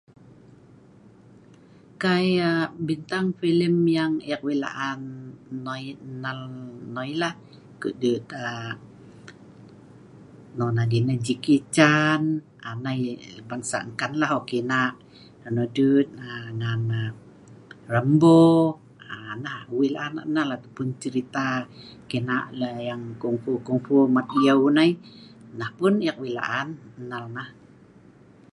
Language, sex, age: Sa'ban, female, 50-59